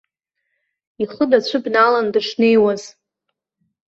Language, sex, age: Abkhazian, female, 40-49